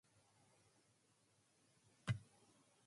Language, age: English, 19-29